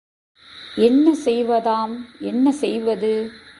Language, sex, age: Tamil, female, 40-49